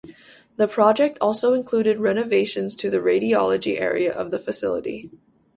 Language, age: English, 19-29